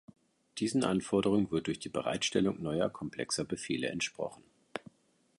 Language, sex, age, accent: German, male, 40-49, Deutschland Deutsch